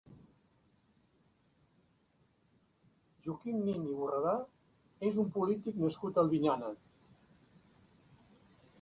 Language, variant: Catalan, Central